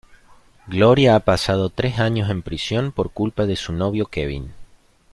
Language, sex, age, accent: Spanish, male, 30-39, Rioplatense: Argentina, Uruguay, este de Bolivia, Paraguay